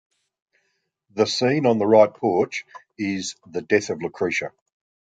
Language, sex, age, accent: English, male, 60-69, Australian English